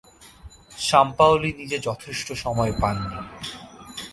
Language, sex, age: Bengali, male, 19-29